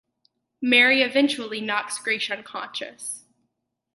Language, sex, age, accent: English, female, under 19, United States English